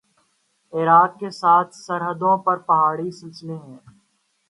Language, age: Urdu, 19-29